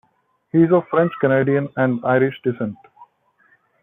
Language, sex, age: English, male, 30-39